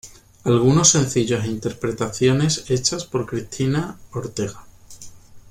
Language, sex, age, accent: Spanish, male, 19-29, España: Sur peninsular (Andalucia, Extremadura, Murcia)